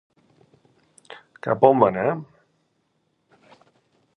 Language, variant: Catalan, Balear